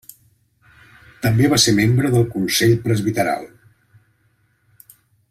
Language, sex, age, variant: Catalan, male, 40-49, Central